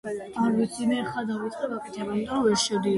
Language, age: Georgian, under 19